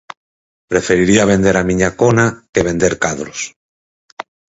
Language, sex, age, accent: Galician, male, 40-49, Central (gheada)